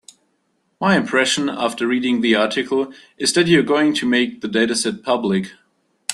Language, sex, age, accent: English, male, 19-29, United States English